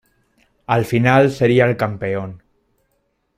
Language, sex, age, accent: Spanish, male, 19-29, España: Norte peninsular (Asturias, Castilla y León, Cantabria, País Vasco, Navarra, Aragón, La Rioja, Guadalajara, Cuenca)